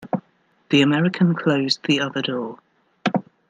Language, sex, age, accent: English, female, 30-39, England English